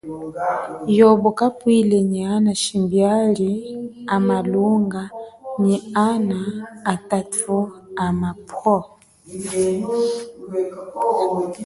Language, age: Chokwe, 40-49